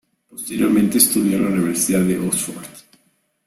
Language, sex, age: Spanish, male, 40-49